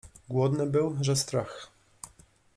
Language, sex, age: Polish, male, 40-49